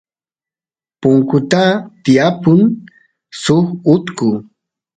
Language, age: Santiago del Estero Quichua, 30-39